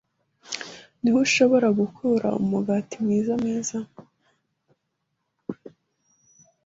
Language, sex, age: Kinyarwanda, female, 50-59